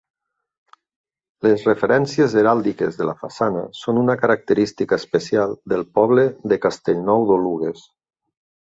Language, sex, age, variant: Catalan, male, 40-49, Nord-Occidental